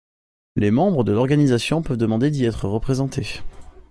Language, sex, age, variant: French, male, under 19, Français de métropole